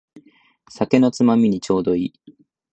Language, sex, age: Japanese, male, 19-29